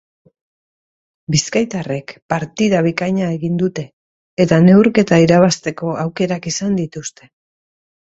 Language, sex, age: Basque, female, 50-59